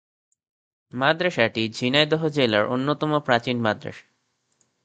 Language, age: Bengali, 19-29